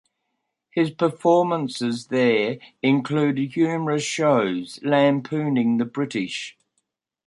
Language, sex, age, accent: English, male, 70-79, Australian English